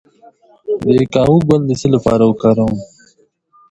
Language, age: Pashto, 19-29